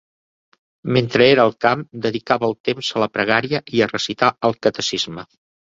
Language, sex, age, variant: Catalan, male, 60-69, Central